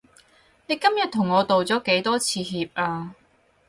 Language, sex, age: Cantonese, female, 19-29